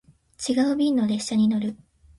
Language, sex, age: Japanese, female, 19-29